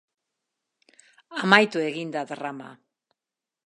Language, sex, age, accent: Basque, female, 50-59, Mendebalekoa (Araba, Bizkaia, Gipuzkoako mendebaleko herri batzuk)